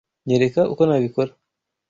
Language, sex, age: Kinyarwanda, male, 19-29